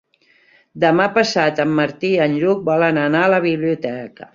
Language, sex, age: Catalan, female, 50-59